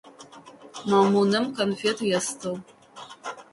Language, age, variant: Adyghe, 50-59, Адыгабзэ (Кирил, пстэумэ зэдыряе)